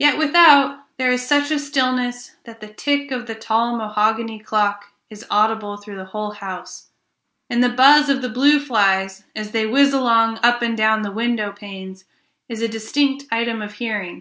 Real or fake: real